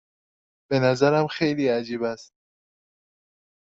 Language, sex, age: Persian, male, under 19